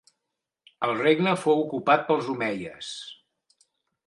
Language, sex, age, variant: Catalan, male, 60-69, Central